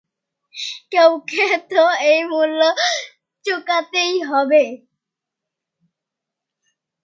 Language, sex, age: Bengali, male, under 19